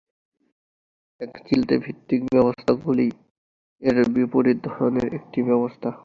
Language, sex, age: Bengali, male, 19-29